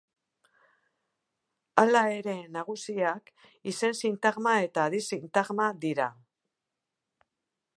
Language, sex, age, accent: Basque, female, 50-59, Mendebalekoa (Araba, Bizkaia, Gipuzkoako mendebaleko herri batzuk)